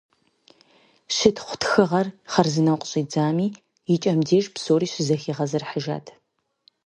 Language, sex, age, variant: Kabardian, female, 19-29, Адыгэбзэ (Къэбэрдей, Кирил, псоми зэдай)